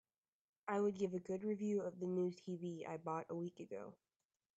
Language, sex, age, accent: English, female, 19-29, United States English